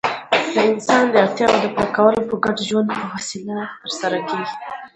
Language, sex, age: Pashto, female, 19-29